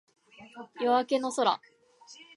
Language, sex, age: Japanese, female, 19-29